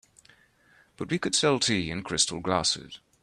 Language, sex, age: English, male, 40-49